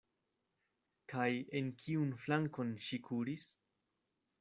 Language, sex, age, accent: Esperanto, male, 19-29, Internacia